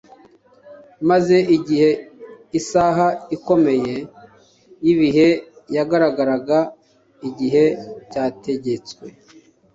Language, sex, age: Kinyarwanda, female, 19-29